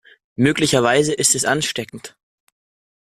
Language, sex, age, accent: German, male, under 19, Deutschland Deutsch